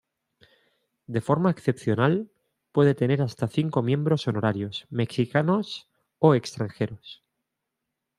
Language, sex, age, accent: Spanish, male, 30-39, España: Centro-Sur peninsular (Madrid, Toledo, Castilla-La Mancha)